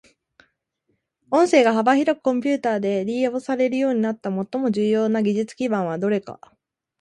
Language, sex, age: Japanese, female, 19-29